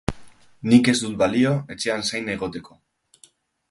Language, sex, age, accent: Basque, male, 30-39, Mendebalekoa (Araba, Bizkaia, Gipuzkoako mendebaleko herri batzuk)